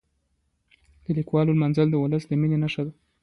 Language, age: Pashto, under 19